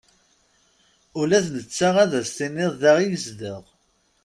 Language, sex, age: Kabyle, male, 30-39